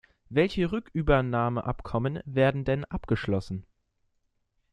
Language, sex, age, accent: German, male, under 19, Deutschland Deutsch